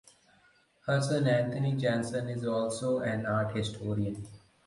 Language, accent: English, India and South Asia (India, Pakistan, Sri Lanka)